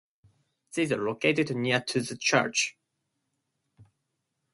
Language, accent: English, United States English